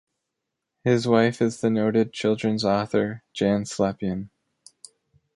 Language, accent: English, United States English